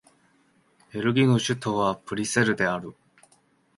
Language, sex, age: Japanese, male, 19-29